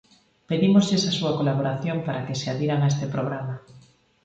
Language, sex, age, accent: Galician, female, 40-49, Normativo (estándar)